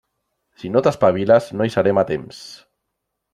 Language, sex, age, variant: Catalan, male, 40-49, Central